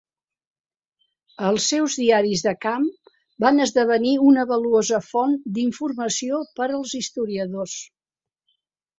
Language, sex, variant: Catalan, female, Central